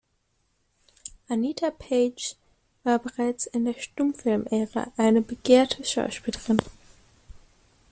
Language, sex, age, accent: German, female, 19-29, Deutschland Deutsch